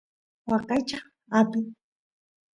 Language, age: Santiago del Estero Quichua, 30-39